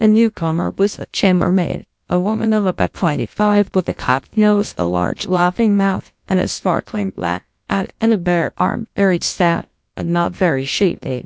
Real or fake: fake